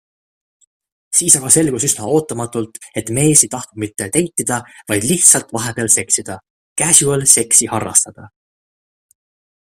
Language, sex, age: Estonian, male, 19-29